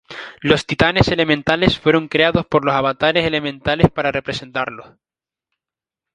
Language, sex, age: Spanish, male, 19-29